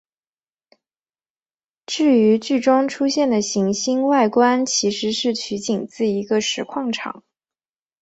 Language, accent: Chinese, 出生地：江苏省